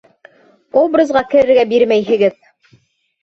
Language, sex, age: Bashkir, female, 30-39